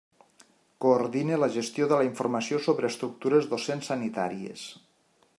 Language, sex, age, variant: Catalan, male, 40-49, Nord-Occidental